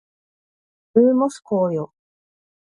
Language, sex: Japanese, female